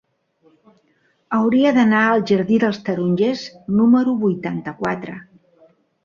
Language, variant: Catalan, Central